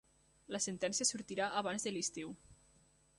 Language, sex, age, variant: Catalan, female, 19-29, Nord-Occidental